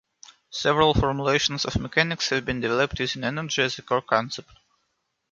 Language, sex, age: English, male, 19-29